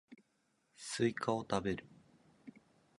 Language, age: Japanese, 19-29